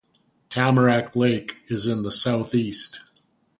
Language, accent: English, Canadian English